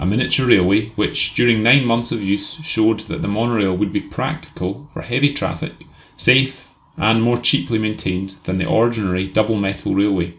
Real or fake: real